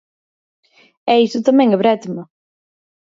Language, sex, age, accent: Galician, female, 30-39, Central (gheada)